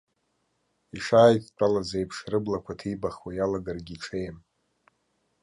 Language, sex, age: Abkhazian, male, 30-39